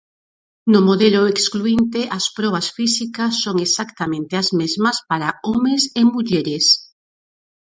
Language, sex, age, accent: Galician, female, 40-49, Normativo (estándar)